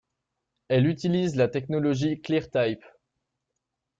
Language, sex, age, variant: French, male, 19-29, Français de métropole